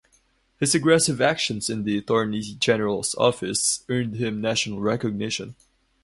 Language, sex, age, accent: English, male, 19-29, Filipino